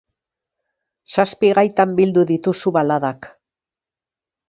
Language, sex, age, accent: Basque, female, 40-49, Mendebalekoa (Araba, Bizkaia, Gipuzkoako mendebaleko herri batzuk)